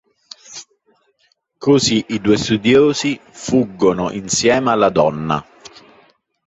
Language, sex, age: Italian, male, 40-49